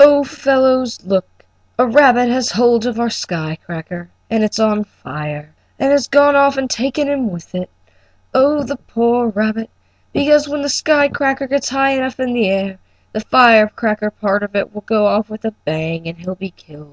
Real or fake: real